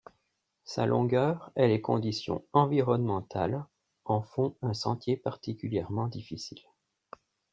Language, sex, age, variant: French, male, 40-49, Français de métropole